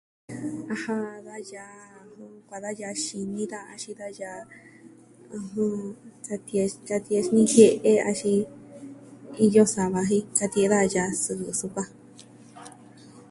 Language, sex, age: Southwestern Tlaxiaco Mixtec, female, 19-29